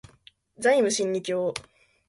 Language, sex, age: Japanese, female, 19-29